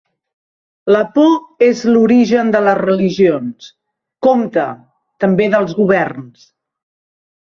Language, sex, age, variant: Catalan, female, 50-59, Central